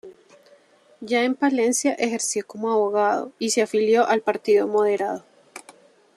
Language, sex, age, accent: Spanish, female, 30-39, Caribe: Cuba, Venezuela, Puerto Rico, República Dominicana, Panamá, Colombia caribeña, México caribeño, Costa del golfo de México